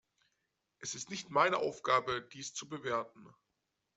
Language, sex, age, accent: German, male, 19-29, Deutschland Deutsch